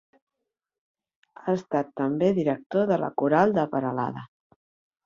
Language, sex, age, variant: Catalan, female, 40-49, Central